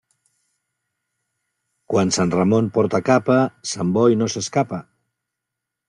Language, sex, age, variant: Catalan, male, 50-59, Central